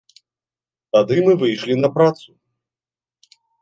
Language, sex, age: Belarusian, male, 30-39